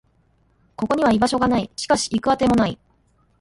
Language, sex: Japanese, female